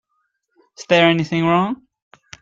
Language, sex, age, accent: English, male, 30-39, England English